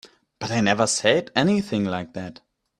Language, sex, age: English, male, 19-29